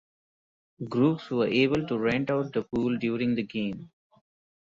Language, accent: English, India and South Asia (India, Pakistan, Sri Lanka)